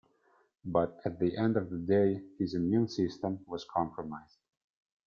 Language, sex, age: English, male, 19-29